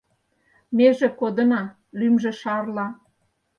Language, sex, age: Mari, female, 60-69